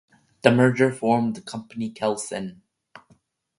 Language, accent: English, United States English